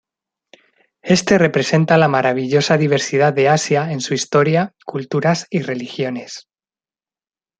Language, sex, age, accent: Spanish, male, 40-49, España: Centro-Sur peninsular (Madrid, Toledo, Castilla-La Mancha)